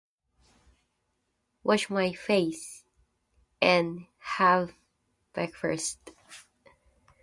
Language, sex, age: English, female, 19-29